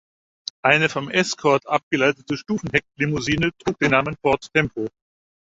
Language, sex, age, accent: German, male, 50-59, Deutschland Deutsch